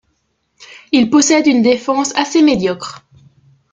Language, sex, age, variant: French, female, 19-29, Français de métropole